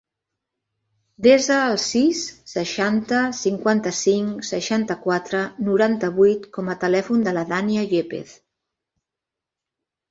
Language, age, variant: Catalan, 50-59, Central